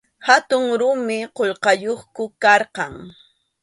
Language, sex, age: Arequipa-La Unión Quechua, female, 30-39